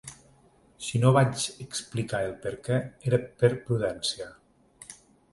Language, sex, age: Catalan, male, 40-49